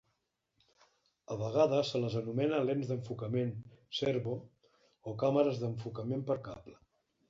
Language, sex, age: Catalan, male, 50-59